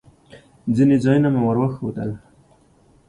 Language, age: Pashto, 30-39